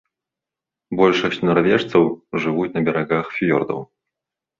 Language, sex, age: Belarusian, male, 30-39